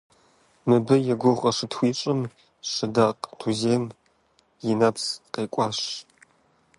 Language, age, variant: Kabardian, 19-29, Адыгэбзэ (Къэбэрдей, Кирил, псоми зэдай)